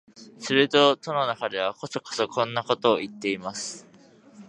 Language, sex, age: Japanese, male, 19-29